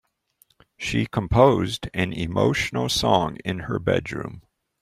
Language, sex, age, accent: English, male, 50-59, United States English